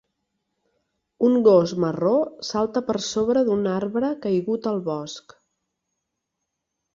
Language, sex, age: Catalan, female, 40-49